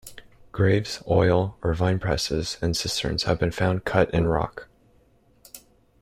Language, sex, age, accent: English, male, 19-29, United States English